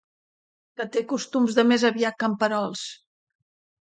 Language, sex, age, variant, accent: Catalan, female, 60-69, Central, central